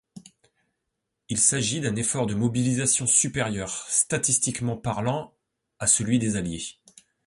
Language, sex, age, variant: French, male, 40-49, Français de métropole